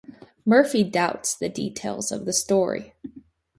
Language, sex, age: English, female, under 19